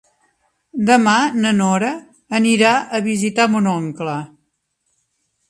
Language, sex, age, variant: Catalan, female, 60-69, Central